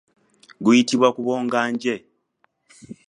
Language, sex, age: Ganda, male, 19-29